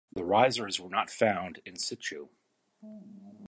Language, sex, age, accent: English, male, 50-59, United States English